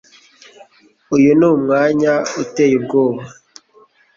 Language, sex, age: Kinyarwanda, male, 40-49